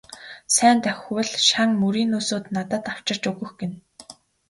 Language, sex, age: Mongolian, female, 19-29